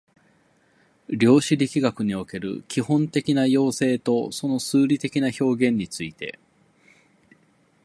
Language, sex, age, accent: Japanese, male, 30-39, 関西弁